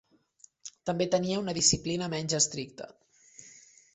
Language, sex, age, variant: Catalan, male, 19-29, Central